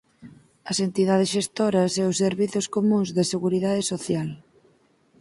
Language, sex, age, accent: Galician, female, 19-29, Normativo (estándar)